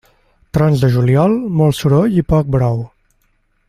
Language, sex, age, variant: Catalan, male, 19-29, Central